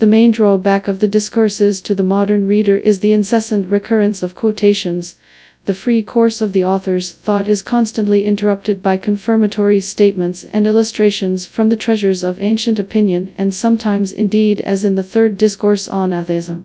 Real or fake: fake